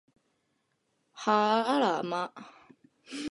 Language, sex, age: Japanese, female, 19-29